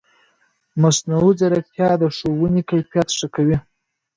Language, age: Pashto, 30-39